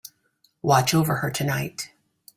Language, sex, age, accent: English, female, 40-49, United States English